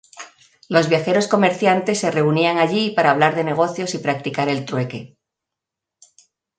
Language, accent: Spanish, España: Centro-Sur peninsular (Madrid, Toledo, Castilla-La Mancha)